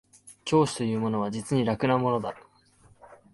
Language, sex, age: Japanese, male, 19-29